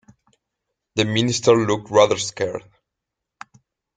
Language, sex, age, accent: English, male, 19-29, United States English